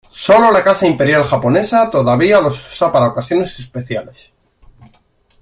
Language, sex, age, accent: Spanish, male, under 19, España: Centro-Sur peninsular (Madrid, Toledo, Castilla-La Mancha)